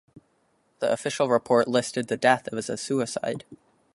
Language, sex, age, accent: English, male, under 19, United States English